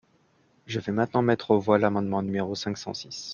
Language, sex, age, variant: French, male, 19-29, Français de métropole